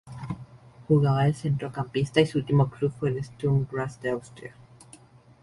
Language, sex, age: Spanish, male, under 19